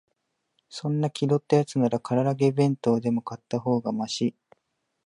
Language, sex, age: Japanese, male, 19-29